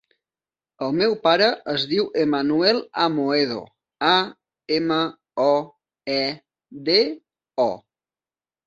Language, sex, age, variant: Catalan, male, 30-39, Central